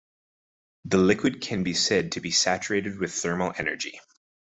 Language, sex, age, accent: English, male, 19-29, Canadian English